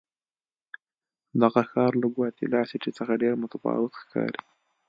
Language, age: Pashto, 19-29